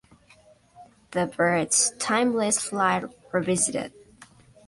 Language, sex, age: Spanish, female, under 19